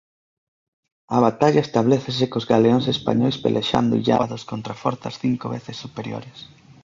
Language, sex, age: Galician, male, 19-29